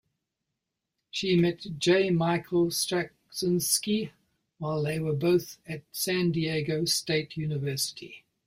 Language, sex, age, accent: English, male, 70-79, New Zealand English